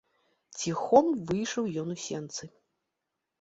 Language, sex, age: Belarusian, female, 40-49